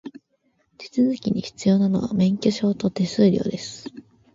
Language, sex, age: Japanese, female, 19-29